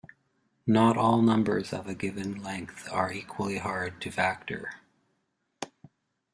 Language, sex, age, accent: English, male, 50-59, Canadian English